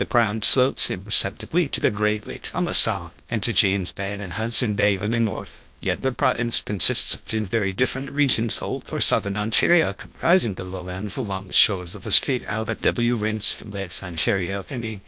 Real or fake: fake